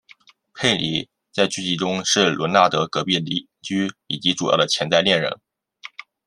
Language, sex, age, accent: Chinese, male, 19-29, 出生地：江苏省